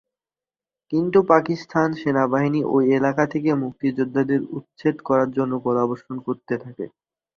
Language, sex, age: Bengali, male, under 19